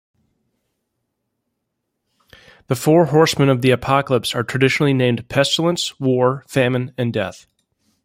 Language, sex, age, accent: English, male, 30-39, United States English